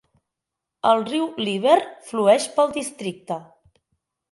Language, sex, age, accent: Catalan, female, 30-39, Oriental